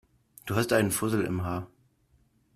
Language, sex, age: German, male, 19-29